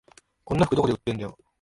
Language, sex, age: Japanese, male, 19-29